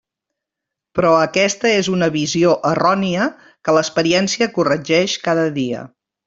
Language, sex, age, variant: Catalan, female, 50-59, Central